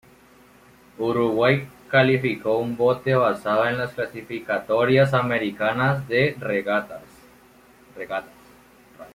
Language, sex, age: Spanish, male, under 19